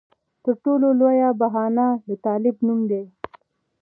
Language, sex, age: Pashto, female, 19-29